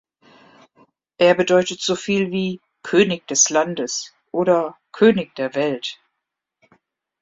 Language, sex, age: German, female, 50-59